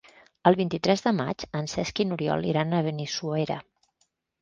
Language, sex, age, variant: Catalan, female, 50-59, Central